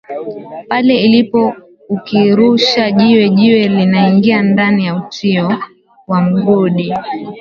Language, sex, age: Swahili, female, 19-29